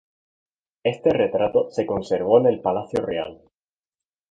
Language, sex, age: Spanish, male, 19-29